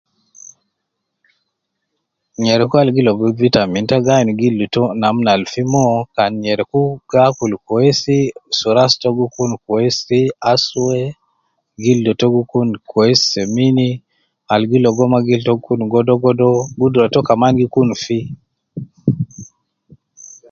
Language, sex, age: Nubi, male, 50-59